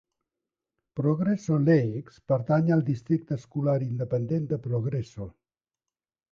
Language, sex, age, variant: Catalan, male, 60-69, Central